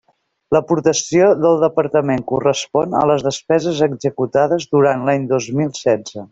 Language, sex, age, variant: Catalan, female, 40-49, Septentrional